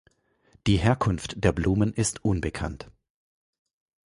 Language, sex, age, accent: German, male, 40-49, Deutschland Deutsch